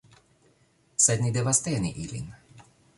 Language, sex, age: Esperanto, male, 40-49